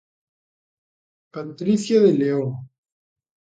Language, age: Galician, 19-29